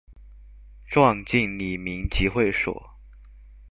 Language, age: Chinese, 19-29